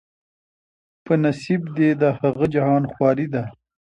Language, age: Pashto, 19-29